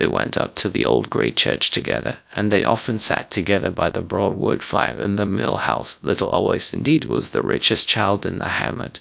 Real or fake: fake